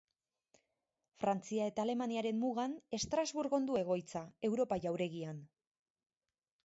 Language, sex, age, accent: Basque, female, 19-29, Erdialdekoa edo Nafarra (Gipuzkoa, Nafarroa)